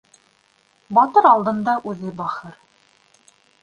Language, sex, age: Bashkir, female, 19-29